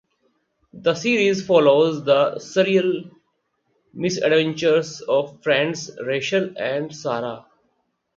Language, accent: English, India and South Asia (India, Pakistan, Sri Lanka)